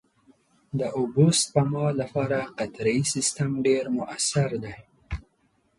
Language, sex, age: Pashto, male, 19-29